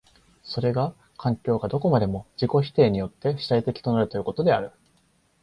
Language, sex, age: Japanese, male, 19-29